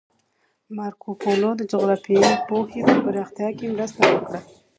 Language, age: Pashto, 19-29